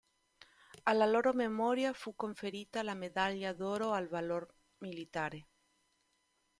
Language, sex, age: Italian, female, 40-49